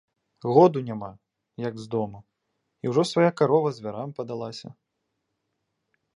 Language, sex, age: Belarusian, male, 19-29